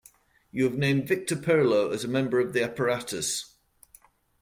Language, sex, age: English, male, 50-59